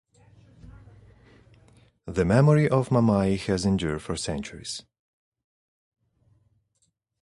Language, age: English, 19-29